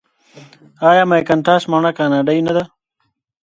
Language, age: Pashto, 30-39